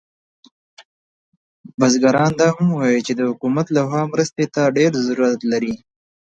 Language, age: Pashto, 19-29